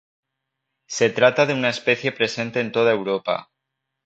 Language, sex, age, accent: Spanish, male, 19-29, España: Centro-Sur peninsular (Madrid, Toledo, Castilla-La Mancha)